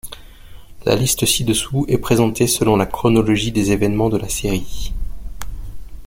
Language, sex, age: French, male, 50-59